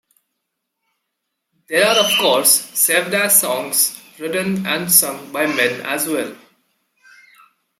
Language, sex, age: English, male, 19-29